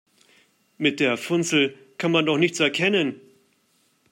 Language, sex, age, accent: German, male, 30-39, Deutschland Deutsch